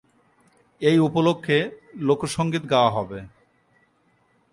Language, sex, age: Bengali, male, 30-39